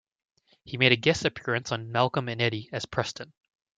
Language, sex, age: English, male, 19-29